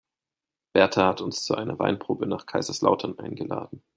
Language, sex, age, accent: German, male, 30-39, Deutschland Deutsch